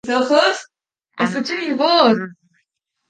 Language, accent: Spanish, México